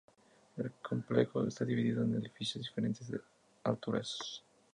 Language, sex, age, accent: Spanish, male, 19-29, México